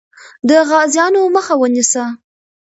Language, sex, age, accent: Pashto, female, under 19, کندهاری لهجه